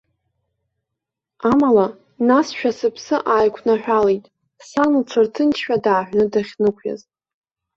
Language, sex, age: Abkhazian, female, under 19